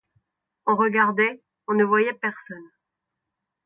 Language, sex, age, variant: French, female, 19-29, Français de métropole